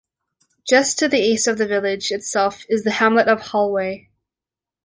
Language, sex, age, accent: English, female, 19-29, Australian English